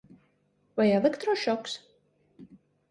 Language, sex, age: Latvian, female, 30-39